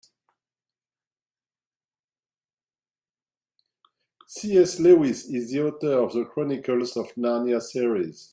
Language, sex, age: English, male, 50-59